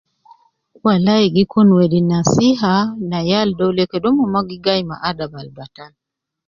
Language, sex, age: Nubi, female, 50-59